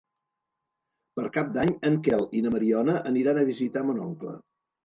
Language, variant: Catalan, Septentrional